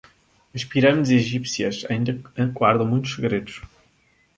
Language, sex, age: Portuguese, male, 19-29